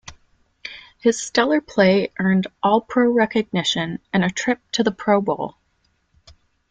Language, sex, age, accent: English, female, 40-49, Canadian English